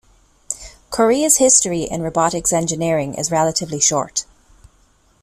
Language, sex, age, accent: English, female, 30-39, Irish English